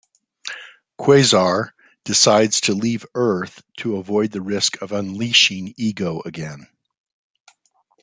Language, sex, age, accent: English, male, 50-59, United States English